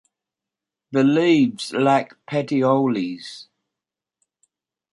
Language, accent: English, Australian English